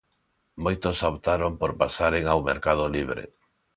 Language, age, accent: Galician, 40-49, Neofalante